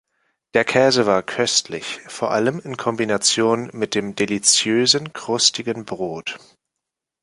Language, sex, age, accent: German, male, 19-29, Deutschland Deutsch